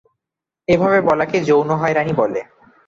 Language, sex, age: Bengali, male, 19-29